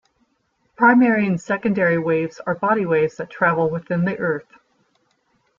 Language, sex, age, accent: English, female, 50-59, United States English